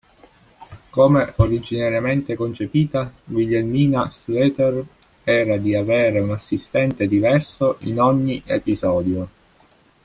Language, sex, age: Italian, male, 40-49